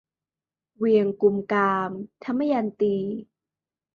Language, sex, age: Thai, female, 19-29